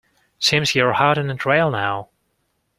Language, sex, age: English, male, 19-29